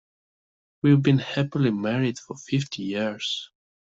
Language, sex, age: English, male, 19-29